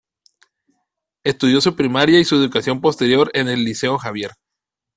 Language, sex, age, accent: Spanish, male, 30-39, México